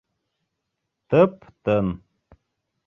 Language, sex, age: Bashkir, male, 30-39